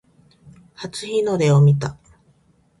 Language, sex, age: Japanese, female, 40-49